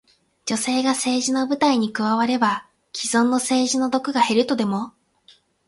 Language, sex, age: Japanese, female, 19-29